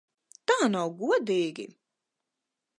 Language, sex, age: Latvian, female, 30-39